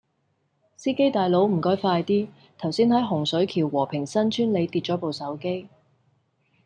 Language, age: Cantonese, 30-39